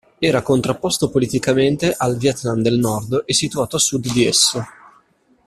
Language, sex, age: Italian, male, 19-29